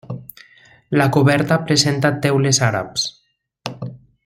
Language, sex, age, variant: Catalan, male, 40-49, Central